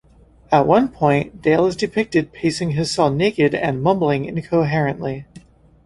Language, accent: English, United States English